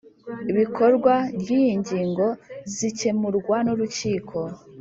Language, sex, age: Kinyarwanda, female, 19-29